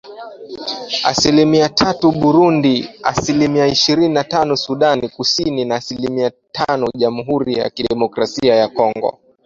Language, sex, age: Swahili, male, 19-29